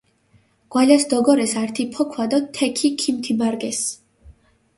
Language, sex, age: Mingrelian, female, 19-29